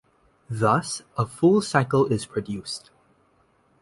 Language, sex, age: English, male, under 19